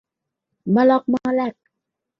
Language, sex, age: Thai, female, 30-39